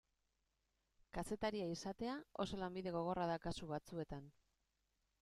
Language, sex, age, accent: Basque, female, 30-39, Mendebalekoa (Araba, Bizkaia, Gipuzkoako mendebaleko herri batzuk)